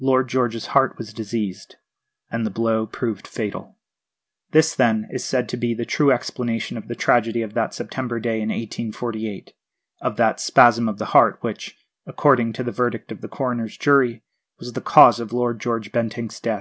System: none